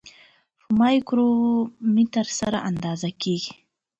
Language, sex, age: Pashto, female, 19-29